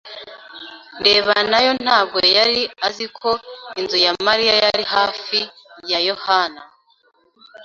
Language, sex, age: Kinyarwanda, female, 19-29